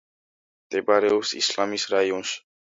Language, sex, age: Georgian, male, 19-29